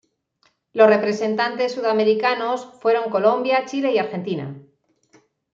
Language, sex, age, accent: Spanish, female, 40-49, España: Norte peninsular (Asturias, Castilla y León, Cantabria, País Vasco, Navarra, Aragón, La Rioja, Guadalajara, Cuenca)